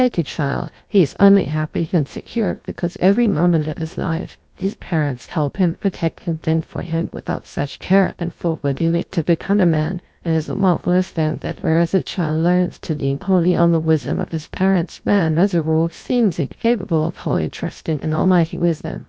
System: TTS, GlowTTS